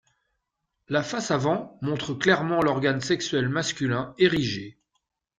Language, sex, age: French, male, 50-59